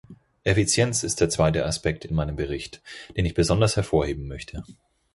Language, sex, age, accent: German, male, 30-39, Deutschland Deutsch